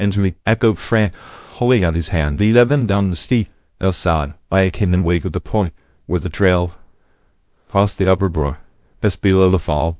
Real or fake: fake